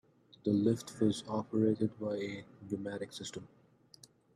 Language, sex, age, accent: English, male, 30-39, United States English